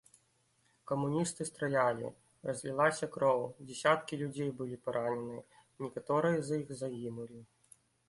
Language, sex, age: Belarusian, male, 19-29